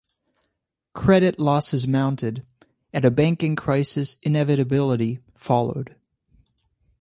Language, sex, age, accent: English, male, 19-29, United States English